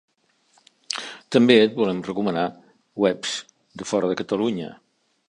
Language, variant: Catalan, Central